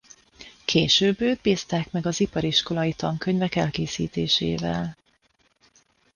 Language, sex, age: Hungarian, female, 30-39